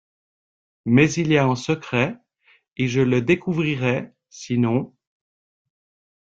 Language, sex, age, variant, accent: French, male, 40-49, Français d'Europe, Français de Suisse